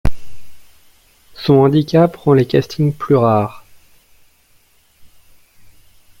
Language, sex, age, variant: French, male, 19-29, Français de métropole